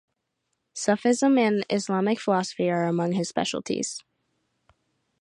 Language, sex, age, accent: English, female, under 19, United States English